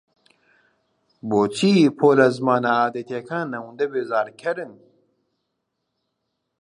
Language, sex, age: Central Kurdish, male, 19-29